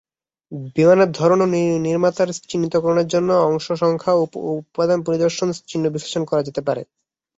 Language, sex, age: Bengali, male, under 19